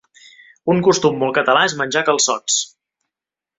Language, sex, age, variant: Catalan, male, 30-39, Central